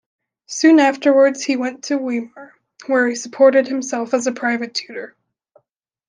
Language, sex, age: English, female, under 19